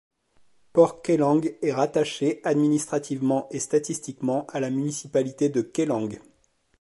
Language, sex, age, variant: French, male, 30-39, Français de métropole